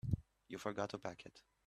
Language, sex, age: English, male, 19-29